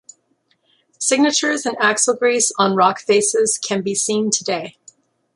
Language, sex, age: English, female, 30-39